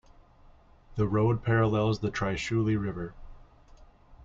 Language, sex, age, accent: English, male, 30-39, United States English